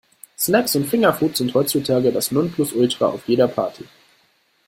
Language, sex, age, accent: German, male, under 19, Deutschland Deutsch